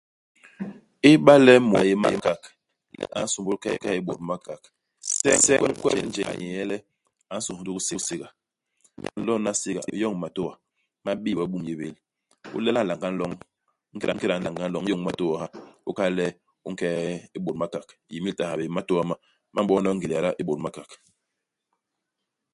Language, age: Basaa, 40-49